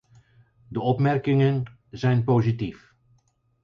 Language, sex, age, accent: Dutch, male, 50-59, Nederlands Nederlands